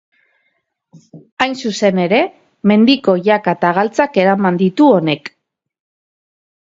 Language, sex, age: Basque, female, 30-39